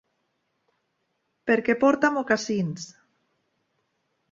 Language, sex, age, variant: Catalan, female, 40-49, Central